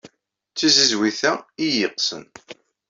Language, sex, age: Kabyle, male, 40-49